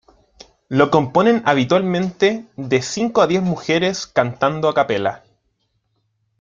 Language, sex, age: Spanish, male, 19-29